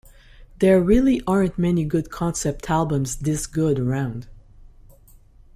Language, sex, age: English, female, 50-59